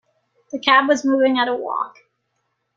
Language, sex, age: English, female, 30-39